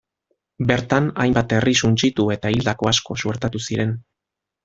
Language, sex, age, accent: Basque, male, 30-39, Mendebalekoa (Araba, Bizkaia, Gipuzkoako mendebaleko herri batzuk)